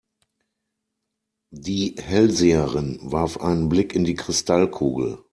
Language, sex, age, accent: German, male, 40-49, Deutschland Deutsch